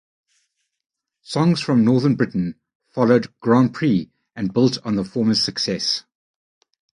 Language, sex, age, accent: English, male, 40-49, Southern African (South Africa, Zimbabwe, Namibia)